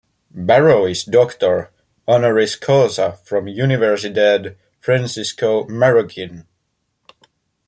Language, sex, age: English, male, 19-29